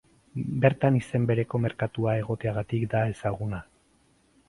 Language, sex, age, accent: Basque, male, 50-59, Mendebalekoa (Araba, Bizkaia, Gipuzkoako mendebaleko herri batzuk)